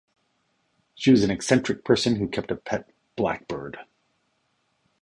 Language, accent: English, United States English